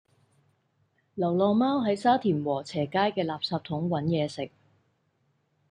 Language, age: Cantonese, 30-39